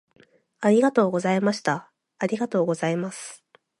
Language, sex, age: Japanese, female, 19-29